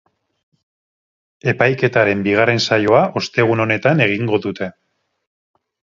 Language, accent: Basque, Erdialdekoa edo Nafarra (Gipuzkoa, Nafarroa)